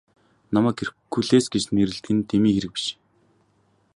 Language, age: Mongolian, 19-29